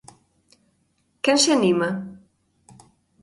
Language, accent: Galician, Normativo (estándar)